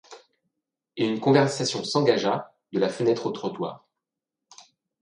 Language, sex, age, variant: French, male, 19-29, Français de métropole